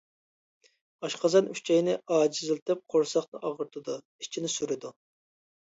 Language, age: Uyghur, 19-29